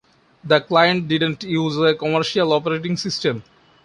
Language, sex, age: English, male, 19-29